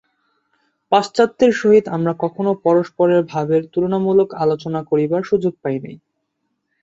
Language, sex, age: Bengali, male, 19-29